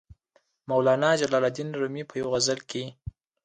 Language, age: Pashto, under 19